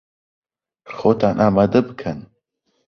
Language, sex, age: Central Kurdish, male, under 19